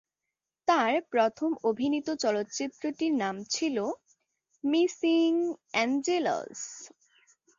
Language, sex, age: Bengali, female, under 19